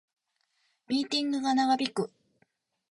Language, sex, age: Japanese, female, 19-29